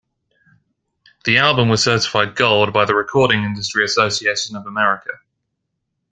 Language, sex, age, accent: English, male, 19-29, England English